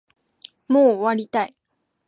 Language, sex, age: Japanese, female, 19-29